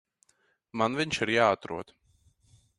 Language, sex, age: Latvian, male, 19-29